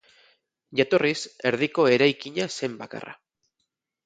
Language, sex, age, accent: Basque, male, 40-49, Mendebalekoa (Araba, Bizkaia, Gipuzkoako mendebaleko herri batzuk)